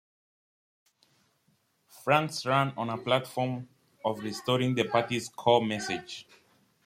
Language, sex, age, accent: English, male, under 19, England English